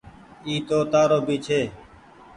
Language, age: Goaria, 19-29